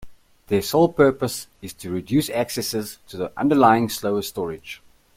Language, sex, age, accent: English, male, 30-39, Southern African (South Africa, Zimbabwe, Namibia)